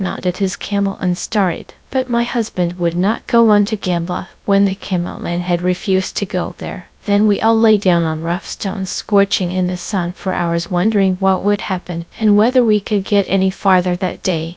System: TTS, GradTTS